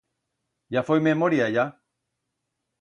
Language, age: Aragonese, 50-59